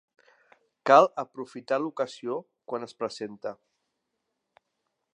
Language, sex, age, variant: Catalan, male, 40-49, Central